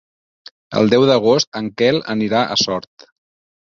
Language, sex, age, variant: Catalan, male, 40-49, Central